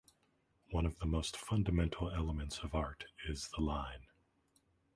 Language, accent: English, United States English